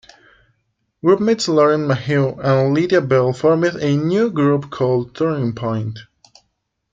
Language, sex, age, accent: English, female, 19-29, United States English